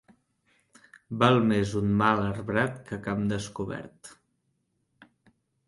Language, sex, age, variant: Catalan, male, 19-29, Central